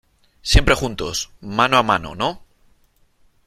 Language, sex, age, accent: Spanish, male, 30-39, España: Norte peninsular (Asturias, Castilla y León, Cantabria, País Vasco, Navarra, Aragón, La Rioja, Guadalajara, Cuenca)